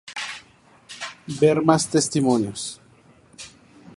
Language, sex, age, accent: Spanish, male, 19-29, Andino-Pacífico: Colombia, Perú, Ecuador, oeste de Bolivia y Venezuela andina